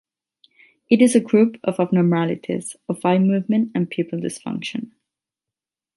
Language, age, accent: English, 19-29, United States English; England English; Irish English